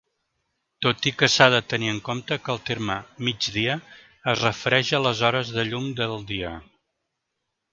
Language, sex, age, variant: Catalan, male, 50-59, Central